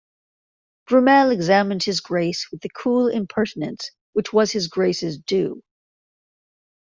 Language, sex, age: English, female, 50-59